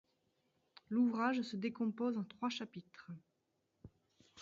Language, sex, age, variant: French, female, 40-49, Français de métropole